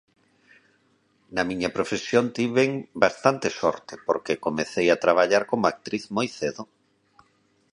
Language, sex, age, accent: Galician, male, 50-59, Normativo (estándar)